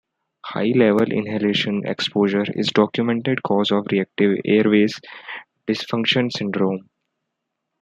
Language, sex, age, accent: English, male, 19-29, India and South Asia (India, Pakistan, Sri Lanka)